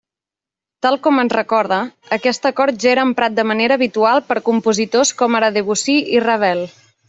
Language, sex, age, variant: Catalan, female, 19-29, Central